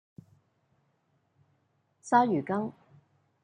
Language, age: Cantonese, 30-39